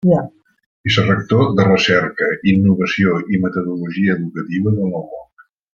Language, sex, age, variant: Catalan, female, 50-59, Central